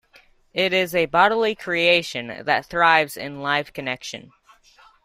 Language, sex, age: English, male, under 19